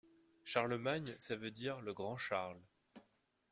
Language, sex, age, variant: French, male, 19-29, Français de métropole